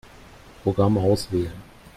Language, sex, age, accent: German, male, 30-39, Deutschland Deutsch